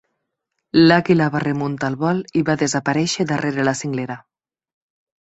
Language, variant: Catalan, Central